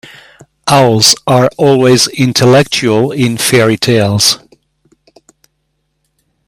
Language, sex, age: English, male, 60-69